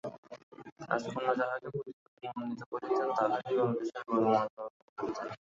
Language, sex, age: Bengali, male, 19-29